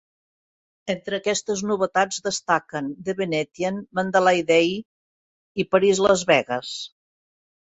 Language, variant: Catalan, Central